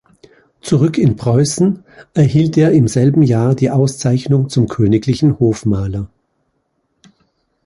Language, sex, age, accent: German, male, 50-59, Österreichisches Deutsch